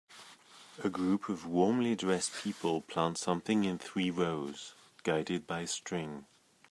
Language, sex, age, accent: English, male, 30-39, England English